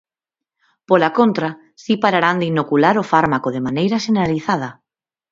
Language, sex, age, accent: Galician, female, 30-39, Normativo (estándar)